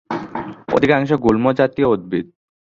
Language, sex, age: Bengali, male, 19-29